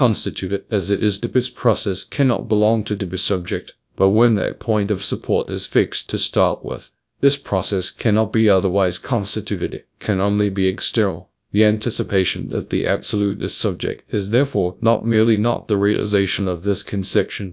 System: TTS, GradTTS